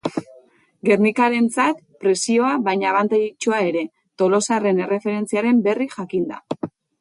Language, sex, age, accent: Basque, female, 30-39, Mendebalekoa (Araba, Bizkaia, Gipuzkoako mendebaleko herri batzuk)